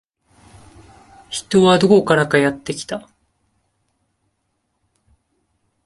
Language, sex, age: Japanese, male, 19-29